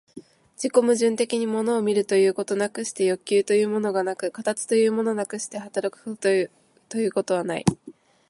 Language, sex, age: Japanese, female, 19-29